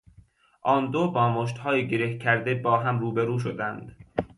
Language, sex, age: Persian, male, 19-29